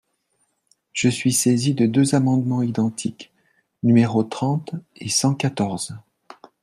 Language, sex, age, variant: French, male, 40-49, Français de métropole